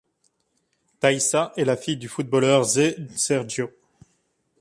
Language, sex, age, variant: French, male, 19-29, Français de métropole